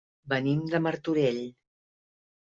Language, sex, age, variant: Catalan, female, 40-49, Central